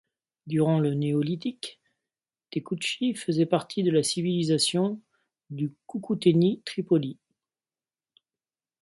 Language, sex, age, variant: French, male, 40-49, Français de métropole